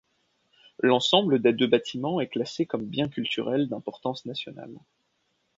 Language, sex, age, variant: French, male, 19-29, Français de métropole